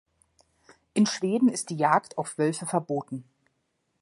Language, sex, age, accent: German, female, 40-49, Deutschland Deutsch